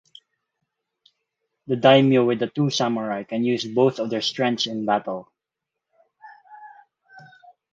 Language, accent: English, Filipino